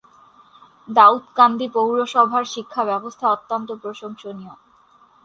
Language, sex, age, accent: Bengali, female, 19-29, Native